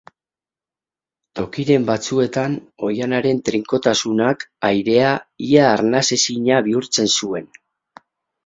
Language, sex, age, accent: Basque, male, 40-49, Mendebalekoa (Araba, Bizkaia, Gipuzkoako mendebaleko herri batzuk)